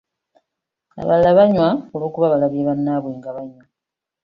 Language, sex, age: Ganda, female, 19-29